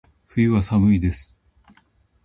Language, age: Japanese, 50-59